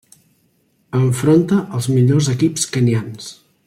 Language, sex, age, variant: Catalan, male, 19-29, Central